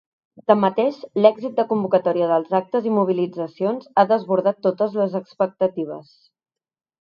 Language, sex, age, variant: Catalan, female, 30-39, Central